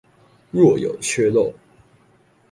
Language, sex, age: Chinese, male, 19-29